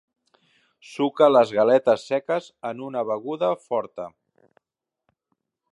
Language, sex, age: Catalan, male, 50-59